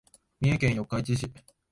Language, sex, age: Japanese, male, 19-29